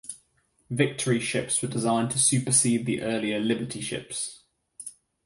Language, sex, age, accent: English, male, 19-29, England English